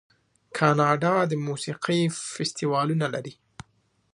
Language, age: Pashto, 19-29